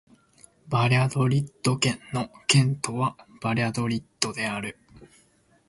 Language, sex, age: Japanese, male, 19-29